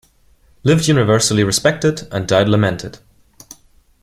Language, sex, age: English, male, 19-29